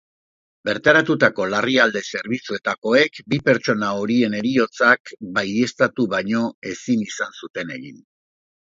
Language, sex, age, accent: Basque, male, 50-59, Erdialdekoa edo Nafarra (Gipuzkoa, Nafarroa)